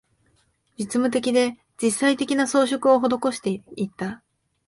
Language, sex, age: Japanese, female, 19-29